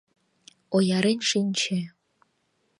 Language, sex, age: Mari, female, under 19